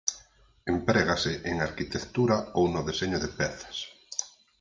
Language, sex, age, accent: Galician, male, 40-49, Oriental (común en zona oriental)